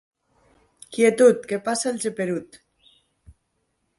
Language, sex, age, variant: Catalan, female, 19-29, Nord-Occidental